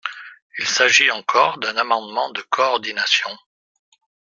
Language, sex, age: French, male, 60-69